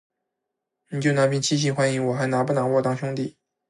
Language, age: Chinese, 19-29